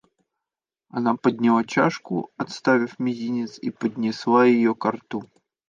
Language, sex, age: Russian, male, 30-39